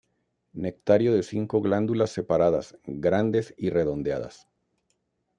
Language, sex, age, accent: Spanish, male, 40-49, México